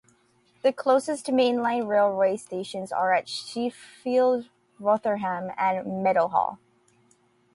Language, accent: English, United States English